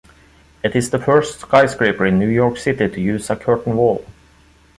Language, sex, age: English, male, 30-39